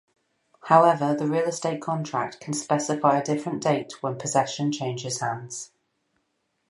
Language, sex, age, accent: English, female, 30-39, England English